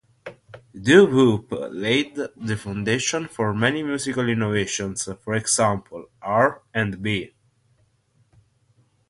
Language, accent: English, United States English; Italian